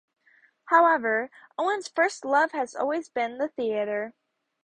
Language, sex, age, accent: English, female, under 19, United States English